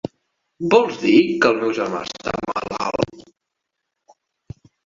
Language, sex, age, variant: Catalan, male, 19-29, Nord-Occidental